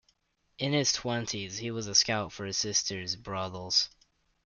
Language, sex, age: English, male, under 19